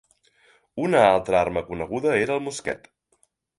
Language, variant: Catalan, Central